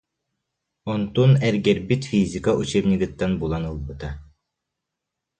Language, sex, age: Yakut, male, 19-29